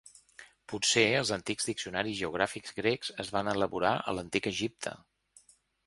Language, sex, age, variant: Catalan, male, 50-59, Central